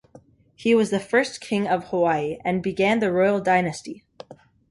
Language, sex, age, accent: English, male, under 19, United States English